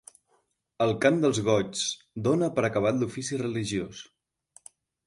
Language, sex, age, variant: Catalan, male, 30-39, Central